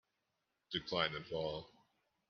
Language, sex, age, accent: English, male, 30-39, United States English